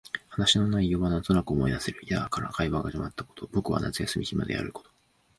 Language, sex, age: Japanese, male, 19-29